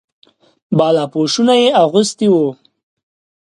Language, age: Pashto, 19-29